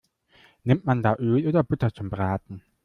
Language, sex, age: German, male, 19-29